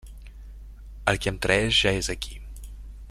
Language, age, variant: Catalan, 19-29, Central